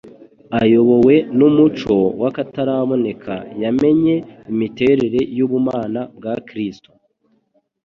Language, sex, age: Kinyarwanda, male, 19-29